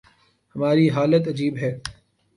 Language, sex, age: Urdu, male, 19-29